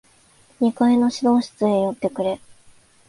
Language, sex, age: Japanese, female, 19-29